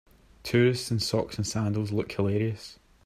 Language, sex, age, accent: English, male, 19-29, Scottish English